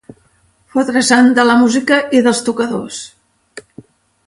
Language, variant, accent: Catalan, Central, central